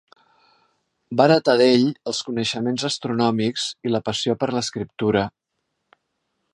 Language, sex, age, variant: Catalan, male, 60-69, Central